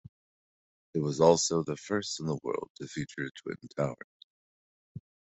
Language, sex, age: English, male, 40-49